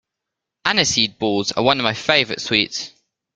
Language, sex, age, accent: English, male, under 19, England English